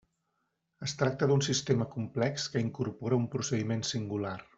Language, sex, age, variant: Catalan, male, 40-49, Central